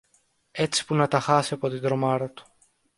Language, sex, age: Greek, male, under 19